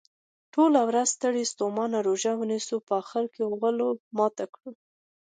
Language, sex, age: Pashto, female, 19-29